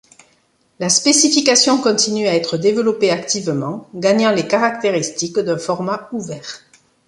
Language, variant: French, Français de métropole